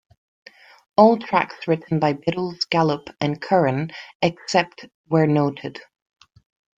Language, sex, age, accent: English, female, 30-39, England English